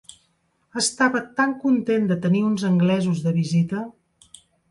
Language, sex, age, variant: Catalan, female, 50-59, Central